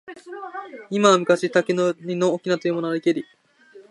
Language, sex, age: Japanese, male, 19-29